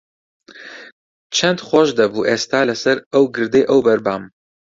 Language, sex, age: Central Kurdish, male, 19-29